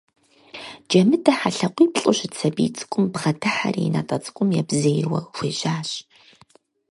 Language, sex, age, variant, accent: Kabardian, female, 30-39, Адыгэбзэ (Къэбэрдей, Кирил, псоми зэдай), Джылэхъстэней (Gilahsteney)